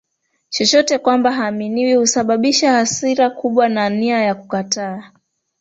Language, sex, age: Swahili, female, 19-29